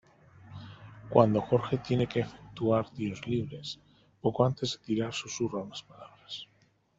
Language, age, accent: Spanish, 40-49, España: Centro-Sur peninsular (Madrid, Toledo, Castilla-La Mancha)